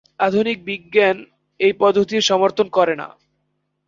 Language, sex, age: Bengali, male, 19-29